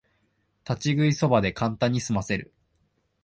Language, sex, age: Japanese, male, 19-29